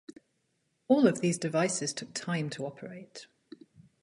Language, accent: English, England English